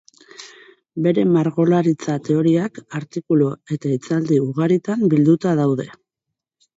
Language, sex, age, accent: Basque, female, 40-49, Mendebalekoa (Araba, Bizkaia, Gipuzkoako mendebaleko herri batzuk)